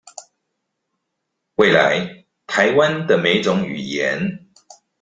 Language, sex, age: Chinese, male, 40-49